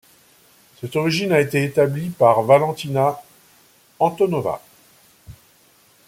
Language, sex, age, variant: French, male, 50-59, Français de métropole